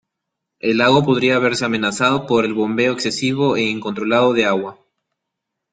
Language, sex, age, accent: Spanish, male, 19-29, Andino-Pacífico: Colombia, Perú, Ecuador, oeste de Bolivia y Venezuela andina